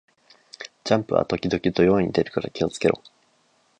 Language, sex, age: Japanese, male, 19-29